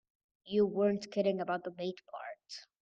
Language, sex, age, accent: English, male, under 19, United States English